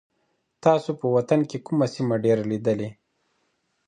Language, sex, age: Pashto, male, 30-39